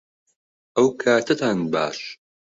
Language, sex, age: Central Kurdish, male, 19-29